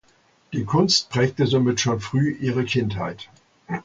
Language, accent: German, Deutschland Deutsch